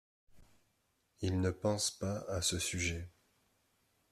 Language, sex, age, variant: French, male, 30-39, Français de métropole